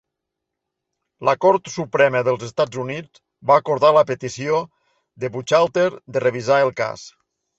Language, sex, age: Catalan, male, 50-59